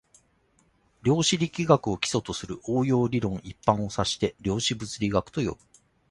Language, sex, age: Japanese, male, 40-49